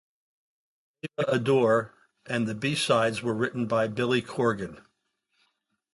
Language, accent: English, United States English